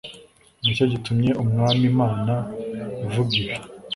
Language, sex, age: Kinyarwanda, male, 19-29